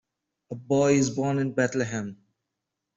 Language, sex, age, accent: English, male, 19-29, India and South Asia (India, Pakistan, Sri Lanka)